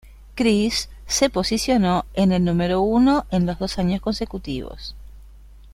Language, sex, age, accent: Spanish, female, 60-69, Rioplatense: Argentina, Uruguay, este de Bolivia, Paraguay